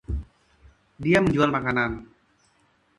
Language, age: Indonesian, 19-29